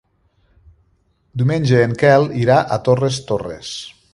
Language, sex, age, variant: Catalan, male, 40-49, Central